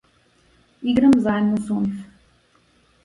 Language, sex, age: Macedonian, female, 40-49